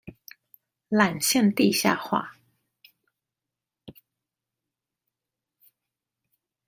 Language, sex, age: Chinese, female, 30-39